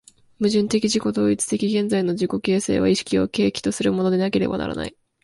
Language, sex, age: Japanese, female, 19-29